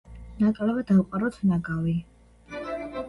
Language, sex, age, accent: Georgian, female, under 19, მშვიდი